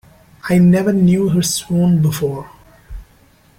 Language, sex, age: English, male, 19-29